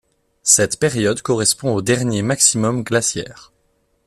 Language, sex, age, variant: French, male, 30-39, Français de métropole